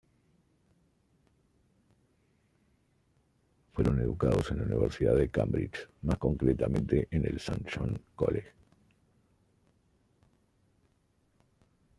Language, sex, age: Spanish, male, 30-39